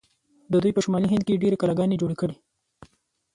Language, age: Pashto, 19-29